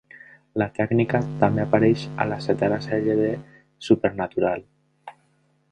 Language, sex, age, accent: Catalan, male, 19-29, valencià